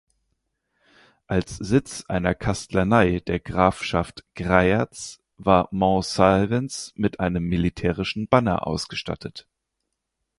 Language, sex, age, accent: German, male, 19-29, Deutschland Deutsch